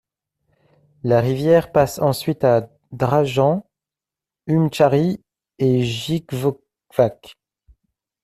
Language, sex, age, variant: French, male, 19-29, Français de métropole